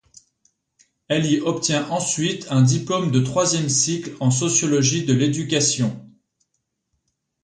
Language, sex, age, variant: French, male, 30-39, Français de métropole